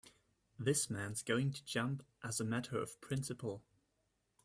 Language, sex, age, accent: English, male, 19-29, England English